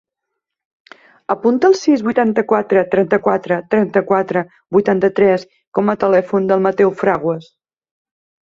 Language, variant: Catalan, Septentrional